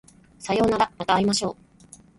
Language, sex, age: Japanese, female, 30-39